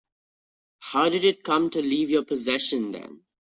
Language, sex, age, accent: English, male, under 19, India and South Asia (India, Pakistan, Sri Lanka)